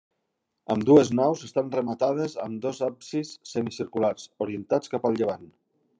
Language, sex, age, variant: Catalan, male, 40-49, Central